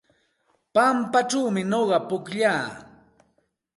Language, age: Santa Ana de Tusi Pasco Quechua, 40-49